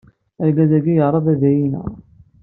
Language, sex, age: Kabyle, male, 19-29